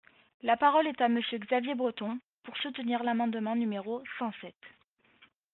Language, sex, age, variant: French, male, 19-29, Français de métropole